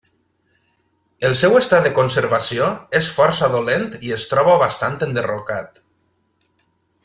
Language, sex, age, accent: Catalan, male, 40-49, valencià